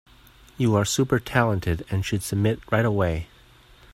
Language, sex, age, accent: English, male, 30-39, Canadian English